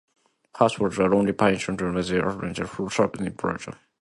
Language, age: English, 19-29